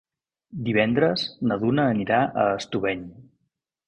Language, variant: Catalan, Central